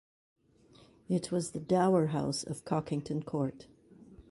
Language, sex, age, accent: English, female, 50-59, West Indies and Bermuda (Bahamas, Bermuda, Jamaica, Trinidad)